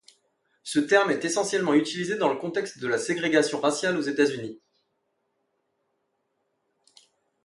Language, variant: French, Français de métropole